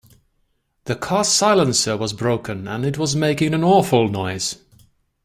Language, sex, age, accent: English, male, 40-49, England English